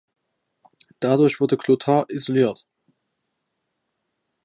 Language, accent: German, Deutschland Deutsch